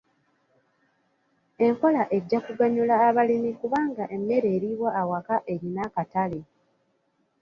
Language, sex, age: Ganda, female, 19-29